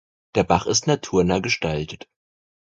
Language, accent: German, Deutschland Deutsch